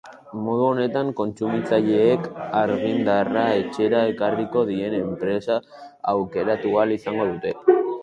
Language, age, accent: Basque, under 19, Erdialdekoa edo Nafarra (Gipuzkoa, Nafarroa)